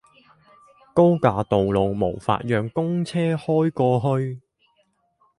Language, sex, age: Chinese, male, 19-29